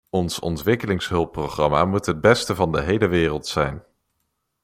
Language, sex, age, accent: Dutch, male, under 19, Nederlands Nederlands